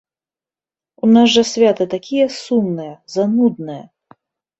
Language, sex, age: Belarusian, female, 30-39